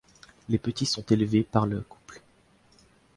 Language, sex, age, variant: French, male, under 19, Français de métropole